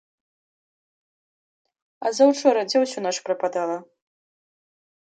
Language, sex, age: Belarusian, female, 19-29